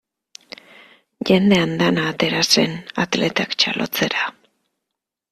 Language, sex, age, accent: Basque, female, 19-29, Mendebalekoa (Araba, Bizkaia, Gipuzkoako mendebaleko herri batzuk)